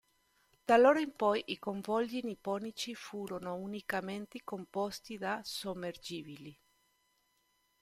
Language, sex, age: Italian, female, 40-49